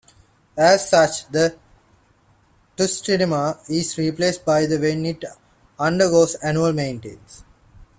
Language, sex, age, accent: English, male, 19-29, India and South Asia (India, Pakistan, Sri Lanka)